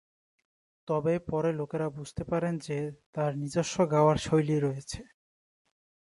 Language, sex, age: Bengali, male, 19-29